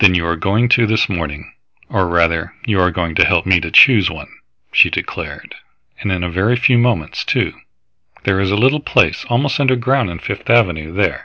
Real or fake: real